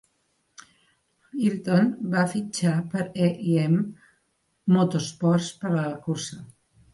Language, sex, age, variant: Catalan, female, 60-69, Central